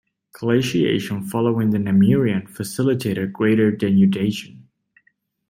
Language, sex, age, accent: English, male, 19-29, United States English